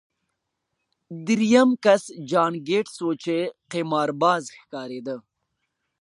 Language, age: Pashto, 19-29